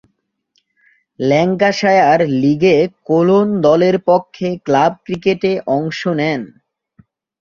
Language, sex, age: Bengali, male, 19-29